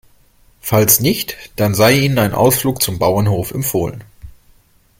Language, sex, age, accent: German, male, 30-39, Deutschland Deutsch